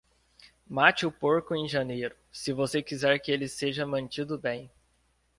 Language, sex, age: Portuguese, male, 19-29